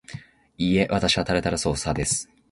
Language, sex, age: Japanese, male, 19-29